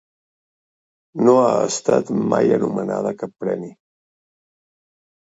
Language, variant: Catalan, Central